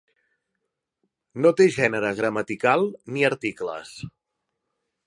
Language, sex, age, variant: Catalan, male, 30-39, Central